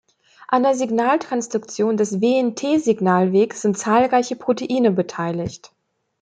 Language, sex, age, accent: German, female, 19-29, Deutschland Deutsch